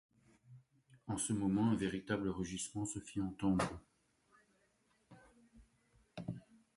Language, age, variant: French, 40-49, Français de métropole